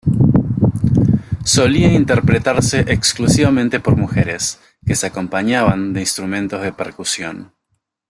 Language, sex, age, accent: Spanish, male, 30-39, Rioplatense: Argentina, Uruguay, este de Bolivia, Paraguay